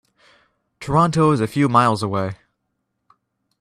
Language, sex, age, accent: English, male, under 19, United States English